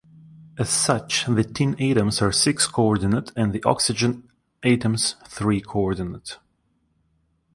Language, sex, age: English, male, 30-39